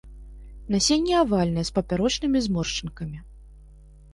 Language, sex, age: Belarusian, female, 30-39